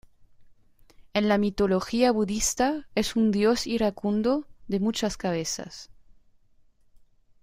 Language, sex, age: Spanish, female, 30-39